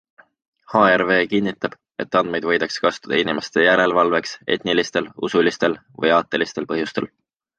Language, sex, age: Estonian, male, 19-29